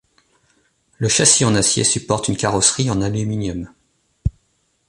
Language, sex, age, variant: French, male, 40-49, Français de métropole